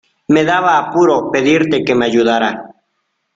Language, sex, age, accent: Spanish, male, 19-29, México